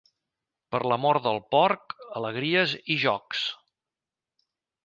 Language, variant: Catalan, Central